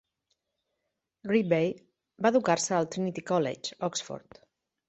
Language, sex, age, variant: Catalan, female, 40-49, Central